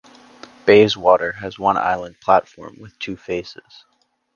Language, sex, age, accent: English, male, 19-29, United States English